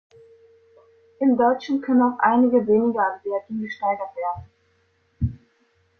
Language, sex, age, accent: German, female, under 19, Deutschland Deutsch